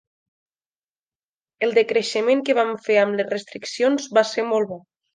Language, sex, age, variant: Catalan, female, 19-29, Nord-Occidental